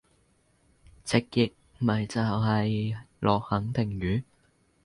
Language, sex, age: Cantonese, male, under 19